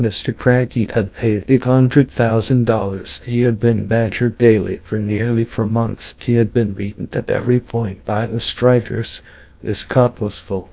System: TTS, GlowTTS